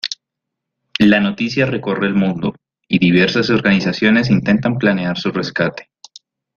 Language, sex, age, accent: Spanish, male, 19-29, Andino-Pacífico: Colombia, Perú, Ecuador, oeste de Bolivia y Venezuela andina